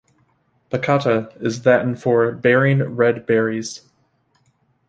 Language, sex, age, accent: English, male, 30-39, United States English